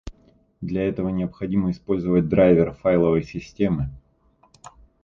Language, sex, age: Russian, male, 30-39